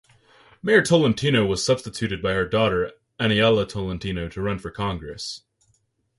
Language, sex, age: English, male, 19-29